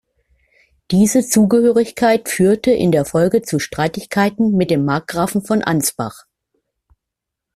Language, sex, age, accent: German, female, 50-59, Deutschland Deutsch